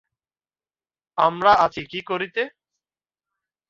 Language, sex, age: Bengali, male, 19-29